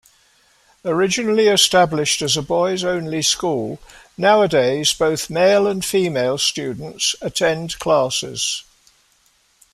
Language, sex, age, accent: English, male, 70-79, England English